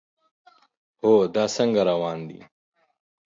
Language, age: Pashto, 30-39